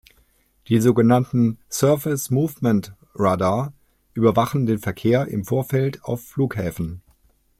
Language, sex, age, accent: German, male, 50-59, Deutschland Deutsch